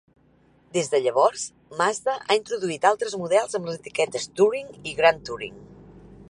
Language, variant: Catalan, Central